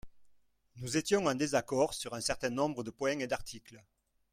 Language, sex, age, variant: French, male, 50-59, Français de métropole